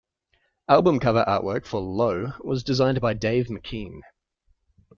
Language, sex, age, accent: English, male, 19-29, Australian English